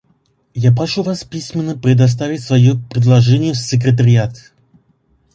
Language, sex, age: Russian, male, 19-29